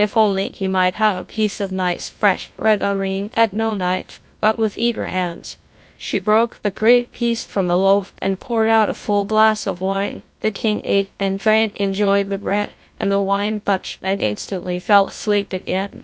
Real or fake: fake